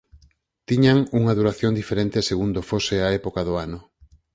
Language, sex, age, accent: Galician, male, 40-49, Normativo (estándar)